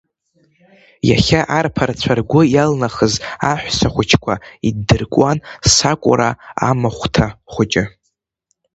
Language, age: Abkhazian, under 19